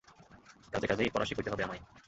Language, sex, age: Bengali, male, 19-29